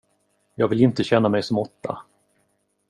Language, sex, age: Swedish, male, 30-39